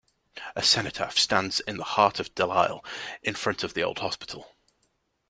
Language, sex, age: English, male, 19-29